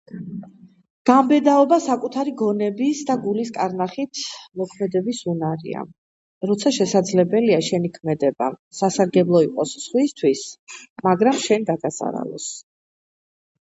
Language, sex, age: Georgian, female, 50-59